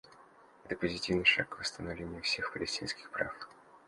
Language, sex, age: Russian, male, 19-29